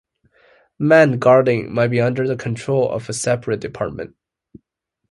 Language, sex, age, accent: English, male, 19-29, United States English